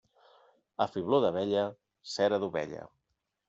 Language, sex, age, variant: Catalan, male, 40-49, Central